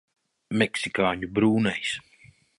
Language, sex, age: Latvian, male, 30-39